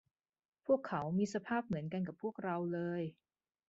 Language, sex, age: Thai, female, 30-39